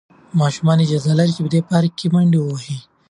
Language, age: Pashto, 19-29